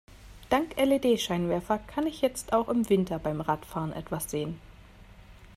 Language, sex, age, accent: German, female, 19-29, Deutschland Deutsch